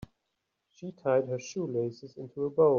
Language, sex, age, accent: English, male, 30-39, United States English